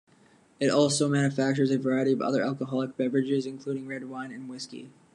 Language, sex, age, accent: English, male, 19-29, United States English